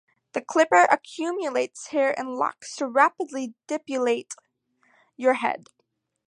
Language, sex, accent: English, female, United States English